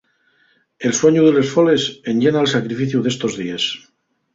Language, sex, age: Asturian, male, 50-59